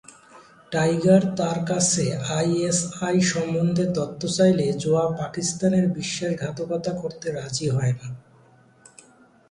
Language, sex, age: Bengali, male, 19-29